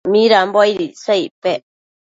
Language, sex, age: Matsés, female, under 19